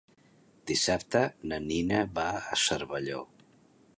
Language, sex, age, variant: Catalan, male, 50-59, Central